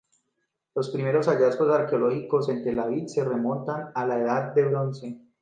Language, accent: Spanish, Andino-Pacífico: Colombia, Perú, Ecuador, oeste de Bolivia y Venezuela andina